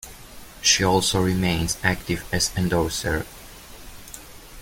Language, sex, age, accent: English, male, 19-29, United States English